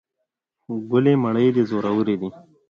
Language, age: Pashto, 30-39